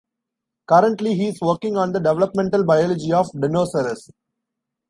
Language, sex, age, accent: English, male, 19-29, India and South Asia (India, Pakistan, Sri Lanka)